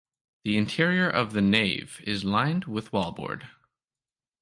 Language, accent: English, Canadian English